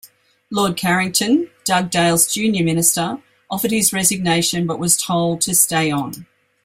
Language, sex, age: English, female, 60-69